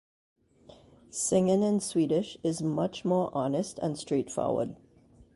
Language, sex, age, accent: English, female, 50-59, West Indies and Bermuda (Bahamas, Bermuda, Jamaica, Trinidad)